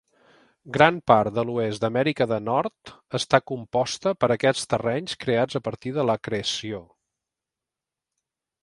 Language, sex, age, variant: Catalan, male, 50-59, Central